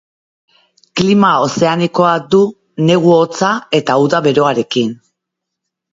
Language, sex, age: Basque, female, 40-49